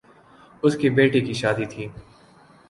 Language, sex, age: Urdu, male, 19-29